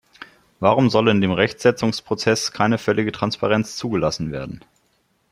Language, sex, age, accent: German, male, 30-39, Deutschland Deutsch